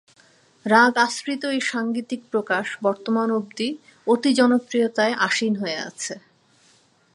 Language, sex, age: Bengali, female, 40-49